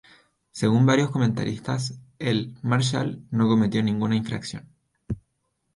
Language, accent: Spanish, Chileno: Chile, Cuyo